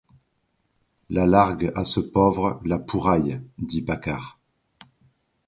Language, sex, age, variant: French, male, 40-49, Français de métropole